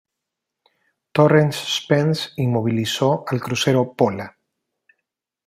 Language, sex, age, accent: Spanish, male, 40-49, España: Islas Canarias